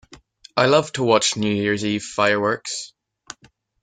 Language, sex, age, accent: English, male, under 19, Irish English